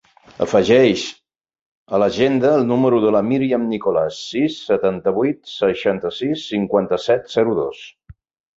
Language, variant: Catalan, Central